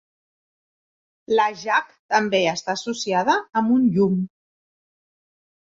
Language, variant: Catalan, Central